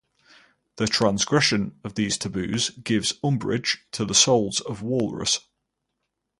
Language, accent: English, England English